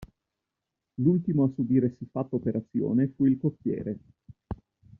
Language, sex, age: Italian, male, 50-59